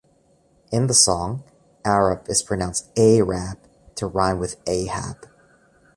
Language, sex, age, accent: English, male, 19-29, United States English